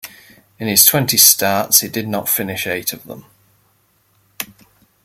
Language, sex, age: English, male, 40-49